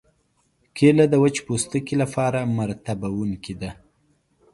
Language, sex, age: Pashto, male, 19-29